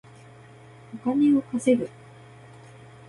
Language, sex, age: Japanese, female, 19-29